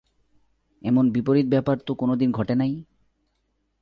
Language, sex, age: Bengali, male, 19-29